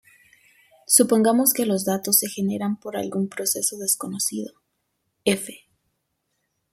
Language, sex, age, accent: Spanish, female, 19-29, América central